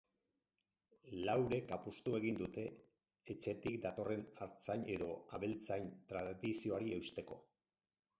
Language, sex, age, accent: Basque, male, 60-69, Erdialdekoa edo Nafarra (Gipuzkoa, Nafarroa)